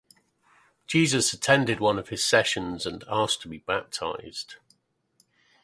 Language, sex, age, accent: English, male, 50-59, England English